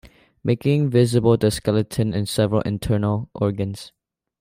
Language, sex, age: English, male, under 19